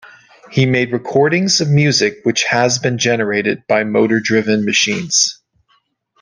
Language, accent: English, Canadian English